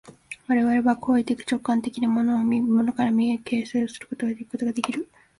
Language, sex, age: Japanese, female, 19-29